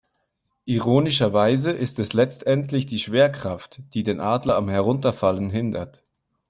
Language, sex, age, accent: German, male, 30-39, Schweizerdeutsch